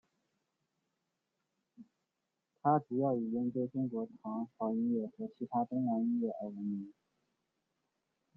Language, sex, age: Chinese, male, 19-29